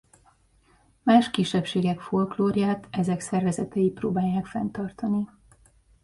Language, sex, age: Hungarian, female, 40-49